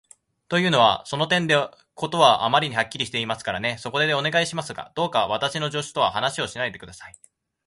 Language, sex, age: Japanese, male, 19-29